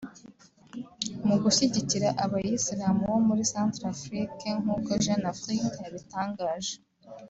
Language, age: Kinyarwanda, 19-29